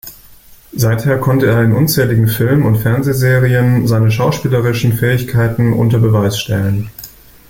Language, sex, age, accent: German, male, 30-39, Deutschland Deutsch